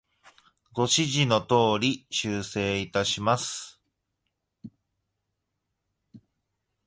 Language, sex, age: Japanese, male, 40-49